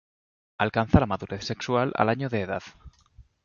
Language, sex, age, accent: Spanish, male, 30-39, España: Norte peninsular (Asturias, Castilla y León, Cantabria, País Vasco, Navarra, Aragón, La Rioja, Guadalajara, Cuenca)